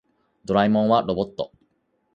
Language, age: Japanese, 30-39